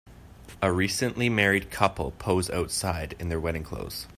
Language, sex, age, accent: English, male, 19-29, Canadian English